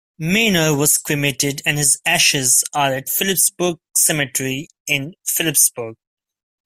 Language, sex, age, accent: English, male, 19-29, India and South Asia (India, Pakistan, Sri Lanka)